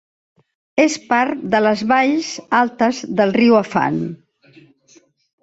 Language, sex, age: Catalan, female, 60-69